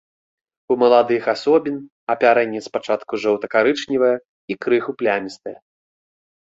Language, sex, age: Belarusian, male, 19-29